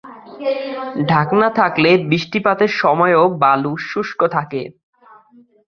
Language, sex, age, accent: Bengali, male, 19-29, Bangladeshi